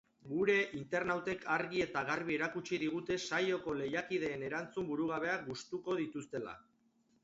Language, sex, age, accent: Basque, male, 30-39, Mendebalekoa (Araba, Bizkaia, Gipuzkoako mendebaleko herri batzuk)